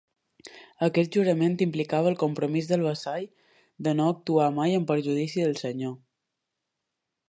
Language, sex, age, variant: Catalan, female, 19-29, Balear